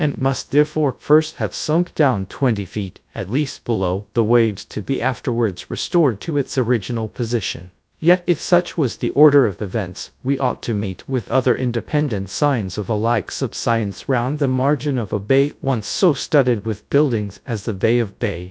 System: TTS, GradTTS